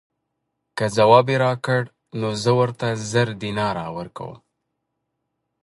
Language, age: Pashto, 19-29